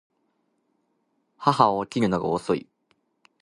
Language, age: Japanese, 19-29